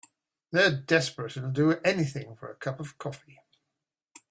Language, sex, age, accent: English, male, 70-79, England English